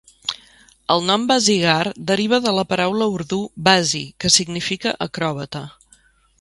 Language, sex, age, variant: Catalan, female, 40-49, Central